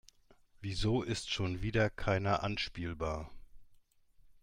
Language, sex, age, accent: German, male, 50-59, Deutschland Deutsch